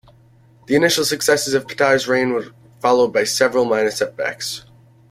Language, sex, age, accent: English, male, 30-39, United States English